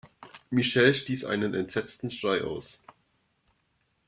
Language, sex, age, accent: German, male, 30-39, Deutschland Deutsch